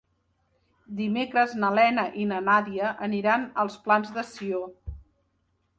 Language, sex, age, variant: Catalan, female, 40-49, Septentrional